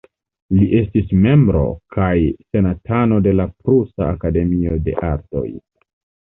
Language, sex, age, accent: Esperanto, male, 19-29, Internacia